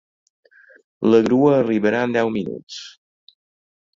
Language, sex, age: Catalan, male, 50-59